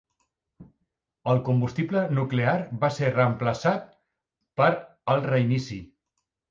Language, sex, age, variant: Catalan, male, 40-49, Central